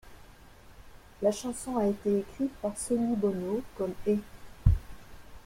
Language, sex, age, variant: French, female, 60-69, Français de métropole